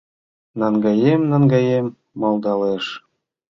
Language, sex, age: Mari, male, 40-49